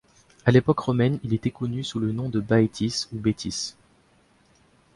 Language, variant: French, Français de métropole